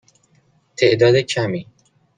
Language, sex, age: Persian, male, 19-29